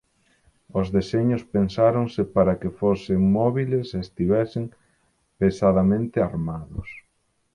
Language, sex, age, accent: Galician, male, 30-39, Atlántico (seseo e gheada)